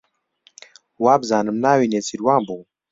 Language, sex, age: Central Kurdish, male, 19-29